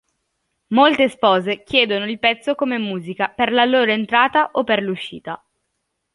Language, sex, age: Italian, female, under 19